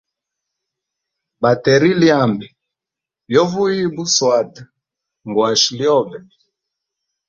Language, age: Hemba, 19-29